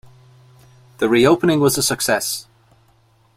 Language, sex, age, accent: English, male, 50-59, Irish English